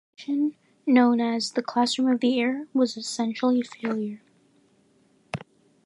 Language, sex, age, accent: English, female, under 19, United States English